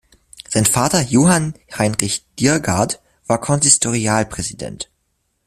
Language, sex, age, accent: German, male, under 19, Deutschland Deutsch